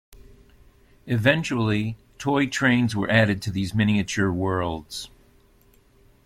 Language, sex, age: English, male, 60-69